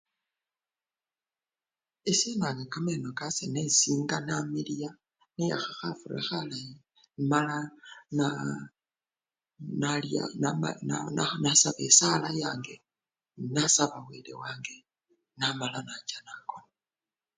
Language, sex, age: Luyia, female, 50-59